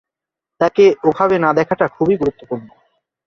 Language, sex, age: Bengali, male, 19-29